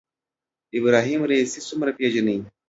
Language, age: Pashto, under 19